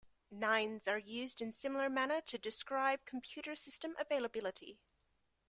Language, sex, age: English, female, 19-29